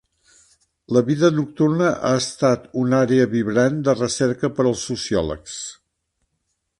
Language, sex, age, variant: Catalan, male, 70-79, Central